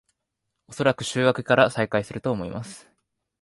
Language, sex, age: Japanese, male, 19-29